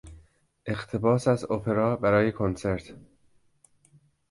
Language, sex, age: Persian, male, 40-49